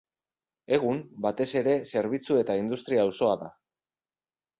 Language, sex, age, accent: Basque, male, 30-39, Mendebalekoa (Araba, Bizkaia, Gipuzkoako mendebaleko herri batzuk)